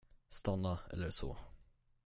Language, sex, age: Swedish, male, under 19